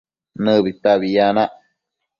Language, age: Matsés, 19-29